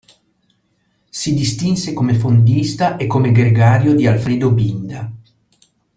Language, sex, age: Italian, male, 50-59